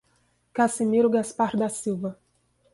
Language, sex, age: Portuguese, female, 30-39